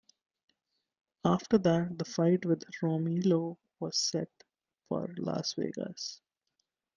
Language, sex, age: English, male, 19-29